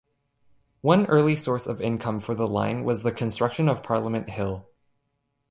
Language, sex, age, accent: English, male, under 19, Canadian English